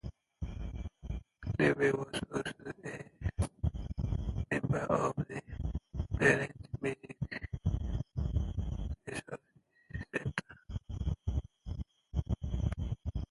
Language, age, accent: English, 40-49, United States English